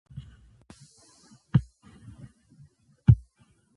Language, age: Pashto, 19-29